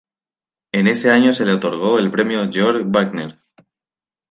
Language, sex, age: Spanish, male, 19-29